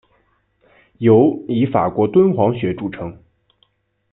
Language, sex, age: Chinese, male, 19-29